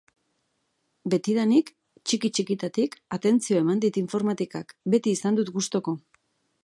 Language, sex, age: Basque, female, 40-49